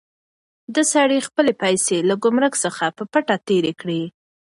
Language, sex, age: Pashto, female, 19-29